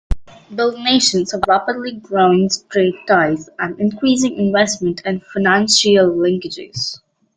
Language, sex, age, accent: English, female, under 19, United States English